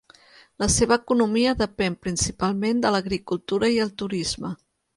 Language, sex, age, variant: Catalan, female, 40-49, Central